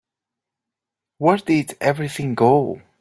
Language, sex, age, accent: English, male, 30-39, Irish English